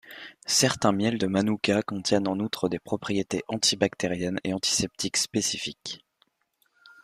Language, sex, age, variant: French, male, under 19, Français de métropole